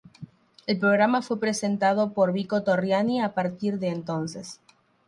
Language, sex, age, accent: Spanish, female, 19-29, Rioplatense: Argentina, Uruguay, este de Bolivia, Paraguay